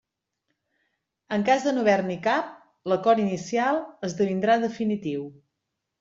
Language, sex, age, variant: Catalan, female, 50-59, Central